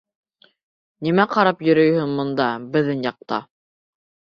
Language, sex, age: Bashkir, male, under 19